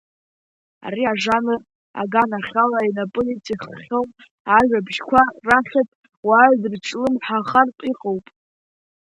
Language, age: Abkhazian, under 19